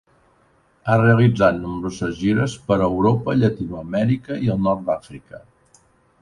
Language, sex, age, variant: Catalan, male, 60-69, Central